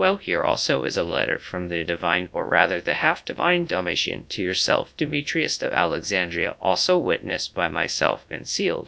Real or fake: fake